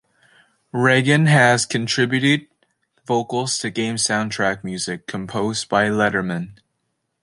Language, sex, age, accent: English, male, 19-29, United States English